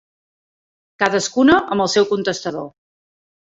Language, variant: Catalan, Central